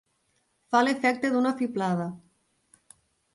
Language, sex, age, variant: Catalan, female, 30-39, Nord-Occidental